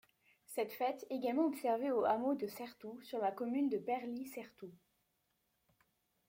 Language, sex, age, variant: French, female, under 19, Français de métropole